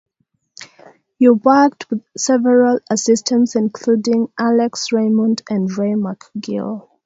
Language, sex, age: English, female, 19-29